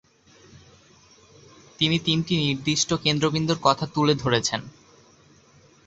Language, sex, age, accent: Bengali, male, under 19, প্রমিত